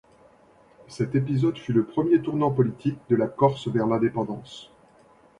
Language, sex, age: French, male, 50-59